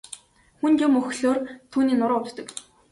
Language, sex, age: Mongolian, female, 19-29